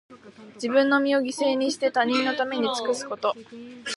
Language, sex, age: Japanese, female, 19-29